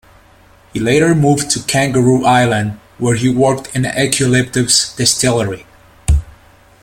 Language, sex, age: English, male, 40-49